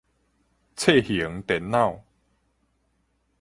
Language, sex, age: Min Nan Chinese, male, 30-39